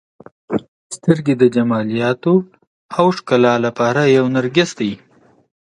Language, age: Pashto, 19-29